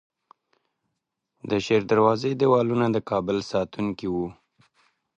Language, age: Pashto, 30-39